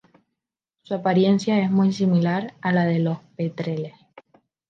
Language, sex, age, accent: Spanish, female, 19-29, España: Islas Canarias